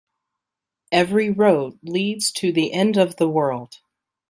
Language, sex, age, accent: English, female, 30-39, United States English